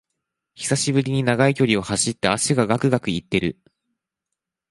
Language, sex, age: Japanese, male, 19-29